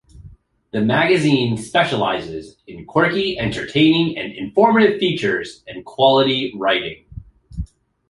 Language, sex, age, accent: English, male, 30-39, United States English